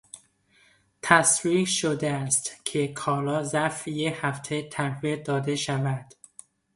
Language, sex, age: Persian, male, 30-39